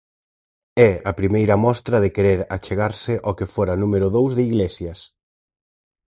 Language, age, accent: Galician, 30-39, Oriental (común en zona oriental)